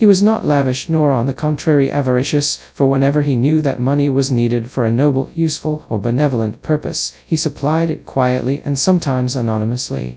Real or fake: fake